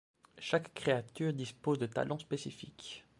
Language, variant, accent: French, Français d'Europe, Français de Suisse